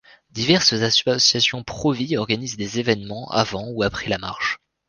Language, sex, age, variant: French, male, 19-29, Français de métropole